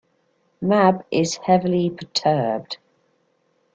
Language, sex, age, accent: English, female, 40-49, England English